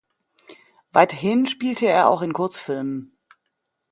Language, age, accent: German, 40-49, Deutschland Deutsch